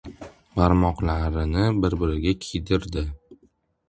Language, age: Uzbek, 19-29